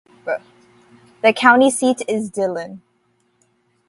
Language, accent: English, United States English